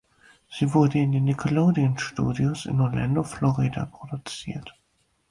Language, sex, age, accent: German, male, 19-29, Deutschland Deutsch